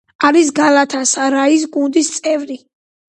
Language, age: Georgian, 19-29